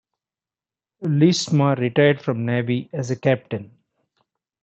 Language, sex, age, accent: English, male, 60-69, India and South Asia (India, Pakistan, Sri Lanka)